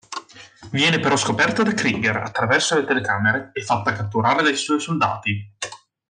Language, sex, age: Italian, male, 19-29